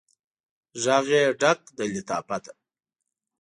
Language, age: Pashto, 40-49